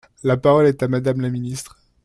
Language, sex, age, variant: French, male, 19-29, Français de métropole